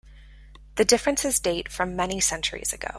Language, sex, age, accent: English, female, 30-39, United States English